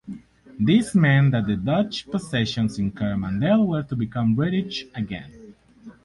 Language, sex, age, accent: English, male, 19-29, United States English